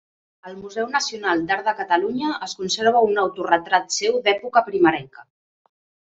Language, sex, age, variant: Catalan, female, 30-39, Central